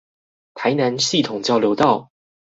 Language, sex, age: Chinese, male, 19-29